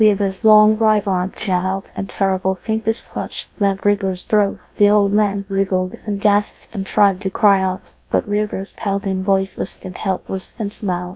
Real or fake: fake